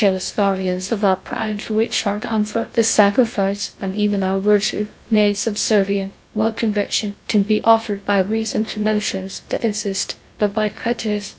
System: TTS, GlowTTS